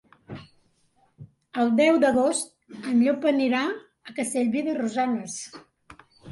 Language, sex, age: Catalan, female, 90+